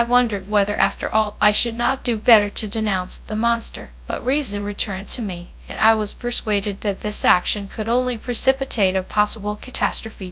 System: TTS, GradTTS